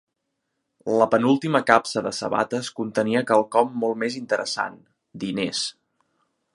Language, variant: Catalan, Central